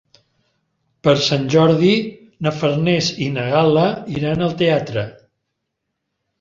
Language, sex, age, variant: Catalan, male, 70-79, Central